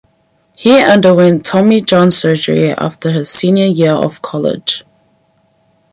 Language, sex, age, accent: English, female, 19-29, New Zealand English